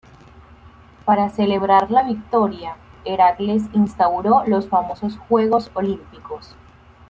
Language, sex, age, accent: Spanish, female, 19-29, Caribe: Cuba, Venezuela, Puerto Rico, República Dominicana, Panamá, Colombia caribeña, México caribeño, Costa del golfo de México